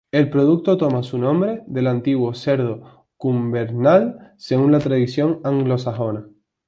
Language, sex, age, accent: Spanish, male, 19-29, España: Sur peninsular (Andalucia, Extremadura, Murcia)